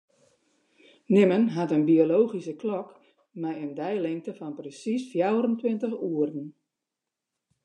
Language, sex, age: Western Frisian, female, 60-69